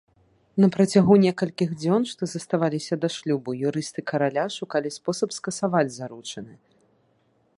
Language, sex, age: Belarusian, female, 30-39